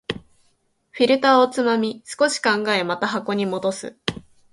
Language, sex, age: Japanese, female, 19-29